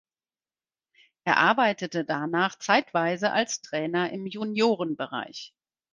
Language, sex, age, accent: German, female, 50-59, Deutschland Deutsch